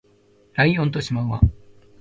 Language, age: Japanese, 19-29